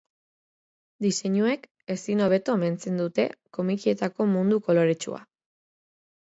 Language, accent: Basque, Erdialdekoa edo Nafarra (Gipuzkoa, Nafarroa)